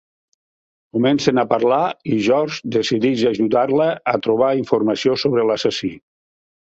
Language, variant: Catalan, Nord-Occidental